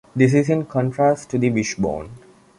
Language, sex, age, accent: English, male, under 19, England English